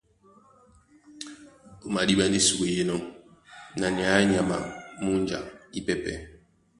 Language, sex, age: Duala, female, 19-29